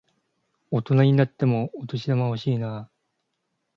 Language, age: Japanese, 19-29